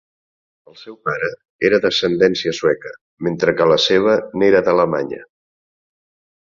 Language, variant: Catalan, Central